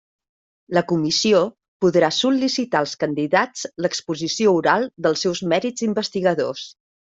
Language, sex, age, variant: Catalan, female, 40-49, Central